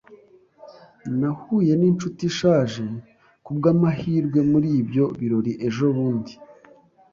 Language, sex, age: Kinyarwanda, male, 19-29